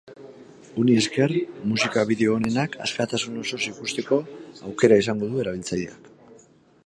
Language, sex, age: Basque, male, 40-49